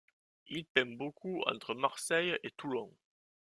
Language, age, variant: French, 19-29, Français de métropole